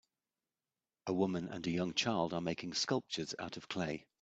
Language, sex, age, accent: English, male, 50-59, England English